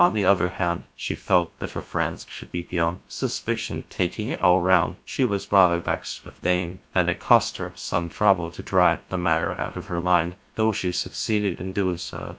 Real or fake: fake